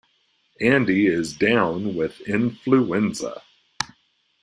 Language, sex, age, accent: English, male, 40-49, United States English